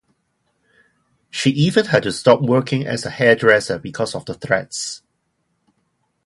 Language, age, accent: English, 30-39, Hong Kong English